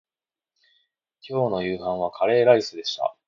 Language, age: Japanese, 30-39